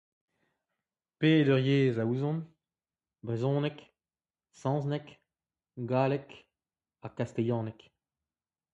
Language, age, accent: Breton, 30-39, Kerneveg